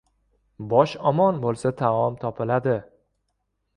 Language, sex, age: Uzbek, male, 19-29